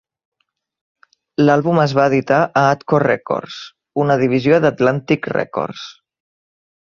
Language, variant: Catalan, Central